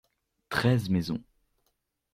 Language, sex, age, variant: French, male, under 19, Français de métropole